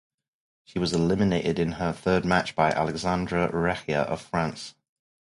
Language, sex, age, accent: English, male, 30-39, England English